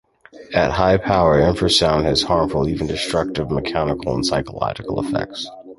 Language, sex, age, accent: English, male, 30-39, United States English